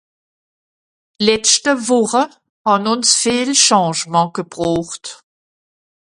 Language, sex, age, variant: Swiss German, female, 60-69, Nordniederàlemmànisch (Rishoffe, Zàwere, Bùsswìller, Hawenau, Brüemt, Stroossbùri, Molse, Dàmbàch, Schlettstàtt, Pfàlzbùri usw.)